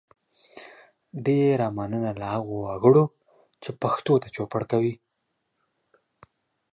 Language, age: Pashto, 19-29